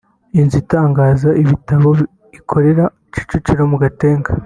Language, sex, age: Kinyarwanda, male, 19-29